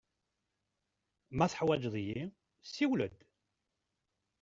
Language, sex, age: Kabyle, male, 40-49